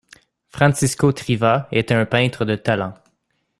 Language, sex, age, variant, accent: French, male, 19-29, Français d'Amérique du Nord, Français du Canada